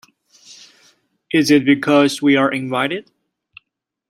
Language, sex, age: English, male, 19-29